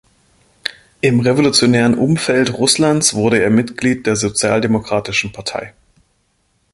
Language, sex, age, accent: German, male, 30-39, Deutschland Deutsch